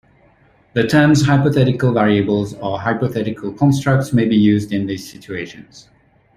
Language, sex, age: English, male, 19-29